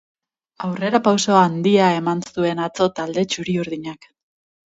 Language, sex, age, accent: Basque, female, 30-39, Mendebalekoa (Araba, Bizkaia, Gipuzkoako mendebaleko herri batzuk)